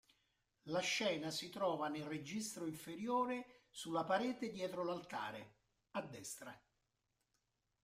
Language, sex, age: Italian, male, 60-69